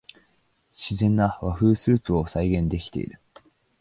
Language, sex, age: Japanese, male, 19-29